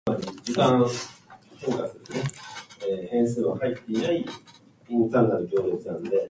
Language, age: English, 19-29